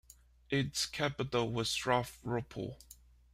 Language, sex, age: English, male, 30-39